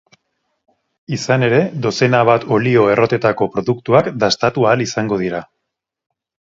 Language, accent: Basque, Erdialdekoa edo Nafarra (Gipuzkoa, Nafarroa)